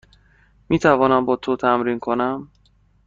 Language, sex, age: Persian, male, 19-29